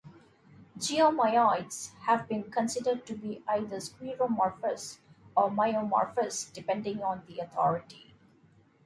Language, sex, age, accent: English, female, 40-49, India and South Asia (India, Pakistan, Sri Lanka)